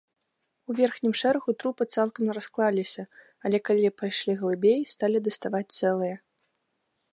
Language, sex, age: Belarusian, female, 19-29